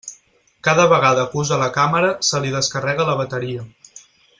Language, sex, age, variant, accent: Catalan, male, 19-29, Central, central; Barceloní